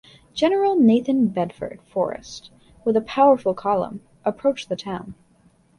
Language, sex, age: English, female, 19-29